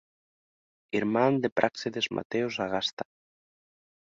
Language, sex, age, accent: Galician, male, 19-29, Normativo (estándar)